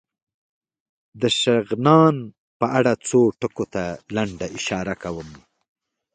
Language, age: Pashto, 50-59